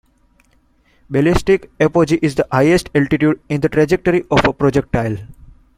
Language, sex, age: English, male, 19-29